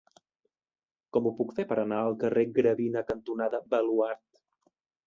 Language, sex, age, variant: Catalan, male, 19-29, Central